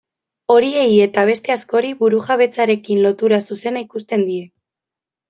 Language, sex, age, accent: Basque, female, 19-29, Mendebalekoa (Araba, Bizkaia, Gipuzkoako mendebaleko herri batzuk)